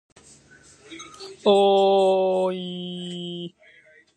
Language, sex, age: Japanese, male, 19-29